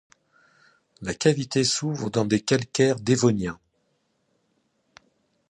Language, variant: French, Français de métropole